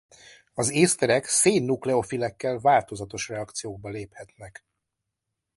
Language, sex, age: Hungarian, male, 50-59